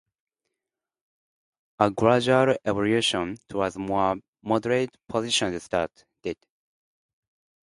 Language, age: English, 19-29